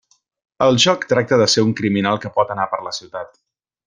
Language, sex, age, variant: Catalan, male, 19-29, Central